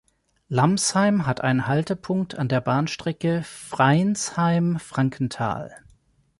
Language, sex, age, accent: German, male, 40-49, Deutschland Deutsch